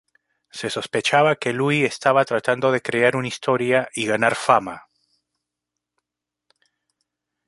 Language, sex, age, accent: Spanish, male, 40-49, Andino-Pacífico: Colombia, Perú, Ecuador, oeste de Bolivia y Venezuela andina